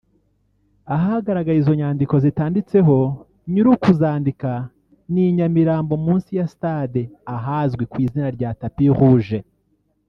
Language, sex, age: Kinyarwanda, male, 30-39